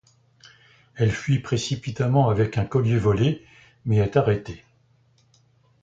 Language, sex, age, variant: French, male, 70-79, Français de métropole